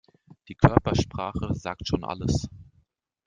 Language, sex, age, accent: German, male, 30-39, Deutschland Deutsch